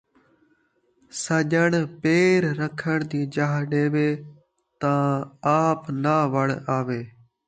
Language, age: Saraiki, under 19